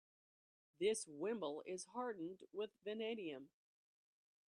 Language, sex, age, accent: English, female, 60-69, United States English